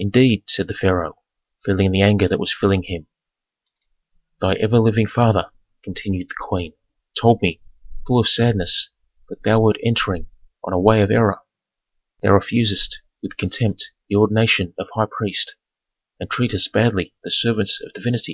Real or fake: real